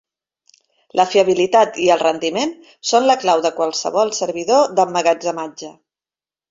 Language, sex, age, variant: Catalan, female, 50-59, Central